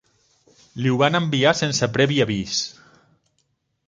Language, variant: Catalan, Central